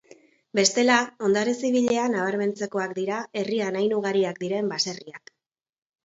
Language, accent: Basque, Erdialdekoa edo Nafarra (Gipuzkoa, Nafarroa)